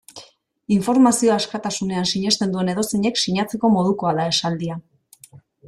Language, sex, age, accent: Basque, female, 40-49, Mendebalekoa (Araba, Bizkaia, Gipuzkoako mendebaleko herri batzuk)